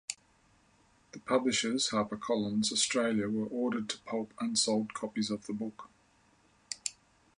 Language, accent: English, Australian English